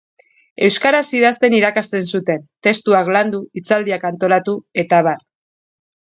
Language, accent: Basque, Mendebalekoa (Araba, Bizkaia, Gipuzkoako mendebaleko herri batzuk)